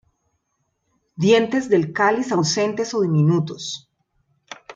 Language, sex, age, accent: Spanish, female, 40-49, Andino-Pacífico: Colombia, Perú, Ecuador, oeste de Bolivia y Venezuela andina